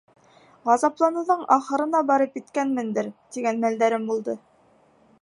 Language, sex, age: Bashkir, female, 19-29